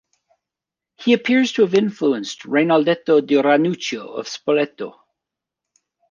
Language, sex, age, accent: English, male, 40-49, United States English